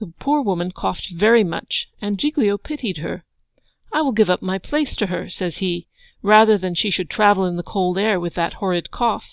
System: none